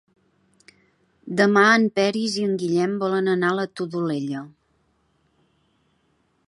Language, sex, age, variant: Catalan, female, 40-49, Central